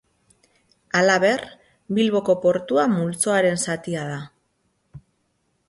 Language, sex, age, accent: Basque, female, 30-39, Mendebalekoa (Araba, Bizkaia, Gipuzkoako mendebaleko herri batzuk)